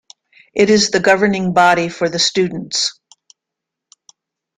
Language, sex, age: English, female, 70-79